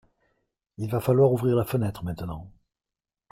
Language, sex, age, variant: French, male, 50-59, Français de métropole